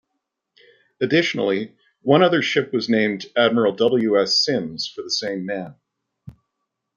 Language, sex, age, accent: English, male, 40-49, Canadian English